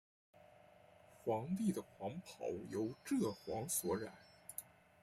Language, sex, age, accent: Chinese, male, 19-29, 出生地：上海市